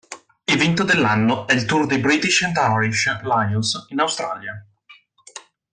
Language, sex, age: Italian, male, 19-29